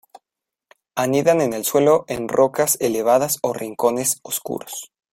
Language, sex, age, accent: Spanish, male, 19-29, México